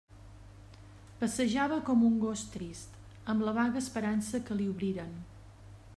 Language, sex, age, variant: Catalan, female, 40-49, Central